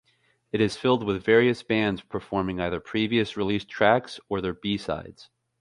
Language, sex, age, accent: English, male, 19-29, United States English